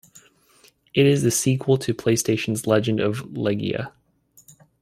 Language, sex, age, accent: English, male, 19-29, United States English